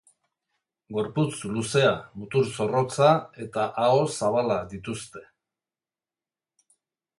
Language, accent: Basque, Erdialdekoa edo Nafarra (Gipuzkoa, Nafarroa)